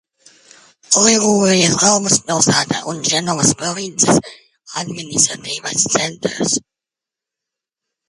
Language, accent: Latvian, bez akcenta